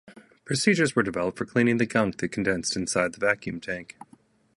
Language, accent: English, United States English